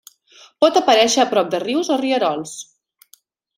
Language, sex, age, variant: Catalan, female, 30-39, Central